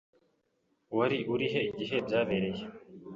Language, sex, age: Kinyarwanda, male, 19-29